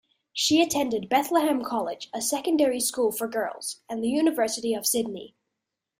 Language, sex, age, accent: English, male, under 19, Australian English